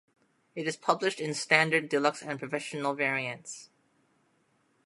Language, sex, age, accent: English, female, 30-39, United States English